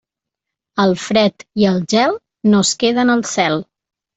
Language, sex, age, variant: Catalan, female, 40-49, Central